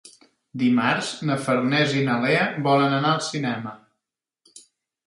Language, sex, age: Catalan, male, 30-39